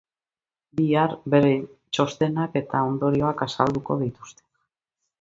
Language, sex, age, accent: Basque, female, 60-69, Mendebalekoa (Araba, Bizkaia, Gipuzkoako mendebaleko herri batzuk)